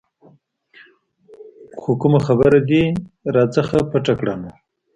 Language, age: Pashto, 40-49